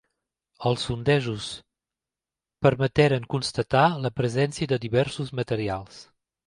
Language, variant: Catalan, Septentrional